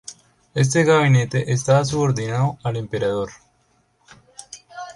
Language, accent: Spanish, Andino-Pacífico: Colombia, Perú, Ecuador, oeste de Bolivia y Venezuela andina